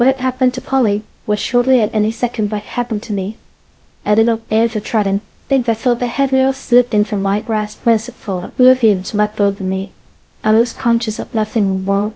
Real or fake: fake